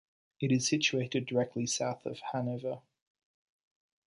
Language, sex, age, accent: English, male, 19-29, Australian English